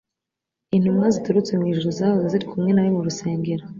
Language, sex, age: Kinyarwanda, female, 19-29